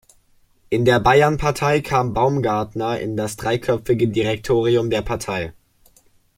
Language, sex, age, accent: German, male, under 19, Deutschland Deutsch